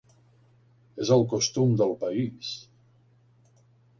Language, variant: Catalan, Nord-Occidental